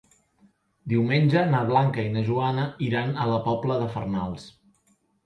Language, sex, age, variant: Catalan, male, 30-39, Central